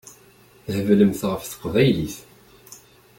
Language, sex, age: Kabyle, male, 30-39